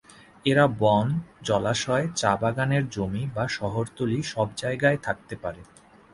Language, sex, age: Bengali, male, 19-29